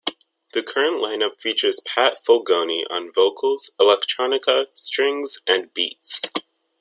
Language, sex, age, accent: English, male, under 19, United States English